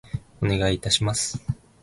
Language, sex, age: Japanese, male, 19-29